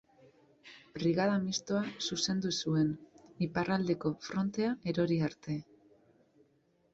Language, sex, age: Basque, female, 30-39